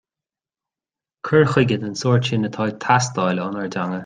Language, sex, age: Irish, male, 30-39